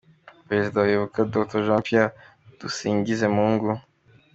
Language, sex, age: Kinyarwanda, male, under 19